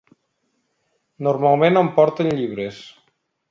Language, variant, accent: Catalan, Nord-Occidental, nord-occidental